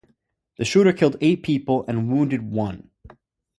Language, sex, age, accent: English, male, 19-29, United States English